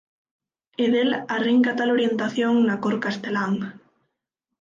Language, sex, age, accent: Galician, female, 19-29, Oriental (común en zona oriental); Neofalante